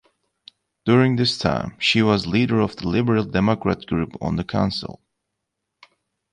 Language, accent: English, United States English